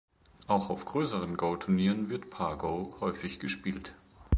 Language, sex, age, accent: German, male, 30-39, Deutschland Deutsch